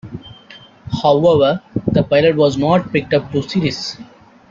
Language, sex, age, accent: English, male, 19-29, United States English